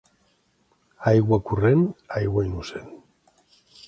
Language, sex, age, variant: Catalan, male, 60-69, Central